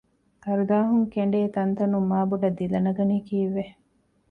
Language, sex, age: Divehi, female, 40-49